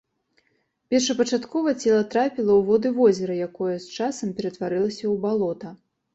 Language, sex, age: Belarusian, female, 19-29